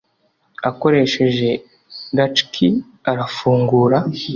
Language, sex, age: Kinyarwanda, male, under 19